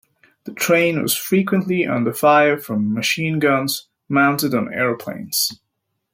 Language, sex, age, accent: English, male, 30-39, United States English